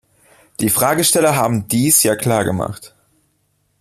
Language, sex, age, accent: German, male, 19-29, Deutschland Deutsch